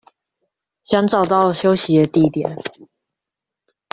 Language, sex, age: Chinese, female, under 19